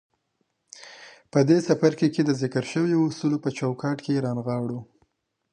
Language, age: Pashto, 19-29